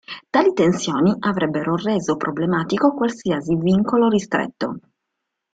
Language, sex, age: Italian, female, 40-49